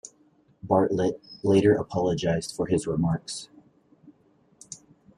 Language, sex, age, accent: English, male, 40-49, United States English